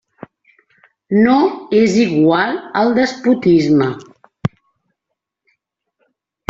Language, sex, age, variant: Catalan, female, 60-69, Central